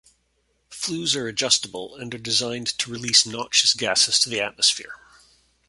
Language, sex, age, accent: English, male, 50-59, Canadian English